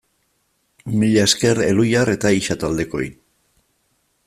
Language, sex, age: Basque, male, 50-59